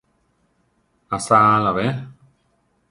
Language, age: Central Tarahumara, 30-39